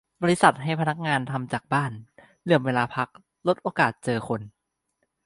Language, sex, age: Thai, male, 19-29